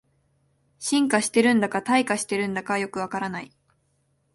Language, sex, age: Japanese, female, 19-29